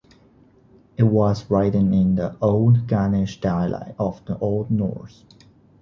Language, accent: English, United States English